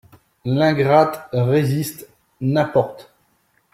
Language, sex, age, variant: French, male, 30-39, Français de métropole